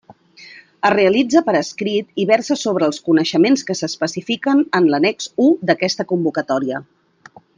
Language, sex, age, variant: Catalan, female, 40-49, Central